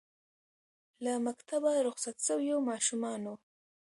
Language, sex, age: Pashto, female, under 19